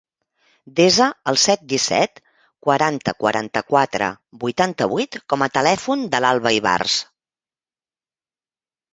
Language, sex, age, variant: Catalan, female, 50-59, Central